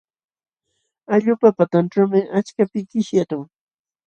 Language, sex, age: Jauja Wanca Quechua, female, 70-79